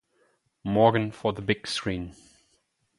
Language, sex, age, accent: English, male, 30-39, New Zealand English